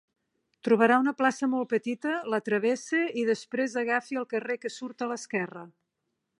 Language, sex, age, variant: Catalan, female, 50-59, Nord-Occidental